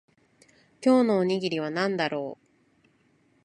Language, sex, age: Japanese, female, 30-39